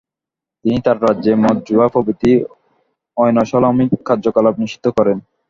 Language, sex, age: Bengali, male, 19-29